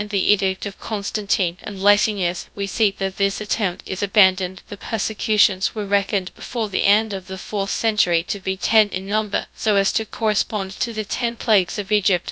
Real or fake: fake